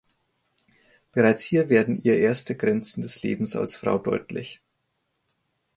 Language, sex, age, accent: German, male, 19-29, Deutschland Deutsch